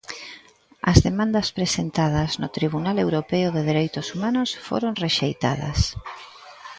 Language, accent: Galician, Central (gheada)